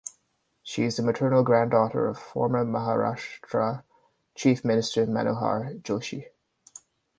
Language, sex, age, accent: English, male, 19-29, India and South Asia (India, Pakistan, Sri Lanka)